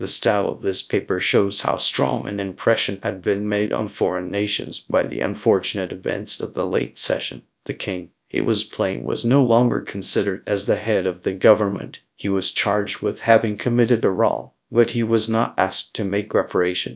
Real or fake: fake